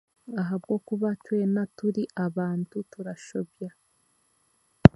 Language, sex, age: Chiga, female, 19-29